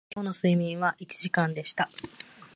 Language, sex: Japanese, female